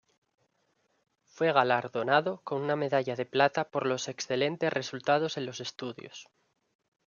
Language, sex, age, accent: Spanish, male, 19-29, España: Norte peninsular (Asturias, Castilla y León, Cantabria, País Vasco, Navarra, Aragón, La Rioja, Guadalajara, Cuenca)